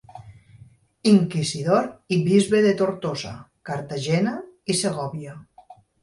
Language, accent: Catalan, valencià